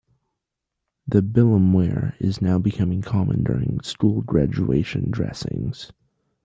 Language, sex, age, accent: English, male, under 19, United States English